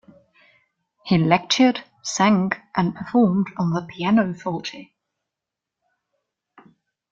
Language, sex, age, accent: English, female, 19-29, England English